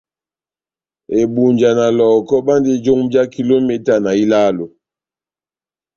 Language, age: Batanga, 60-69